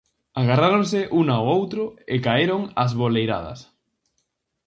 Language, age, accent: Galician, 19-29, Atlántico (seseo e gheada)